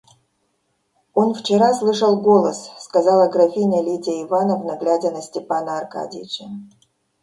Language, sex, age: Russian, female, 30-39